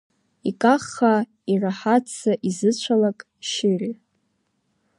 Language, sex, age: Abkhazian, female, 30-39